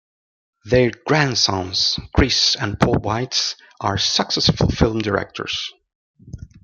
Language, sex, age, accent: English, male, 50-59, United States English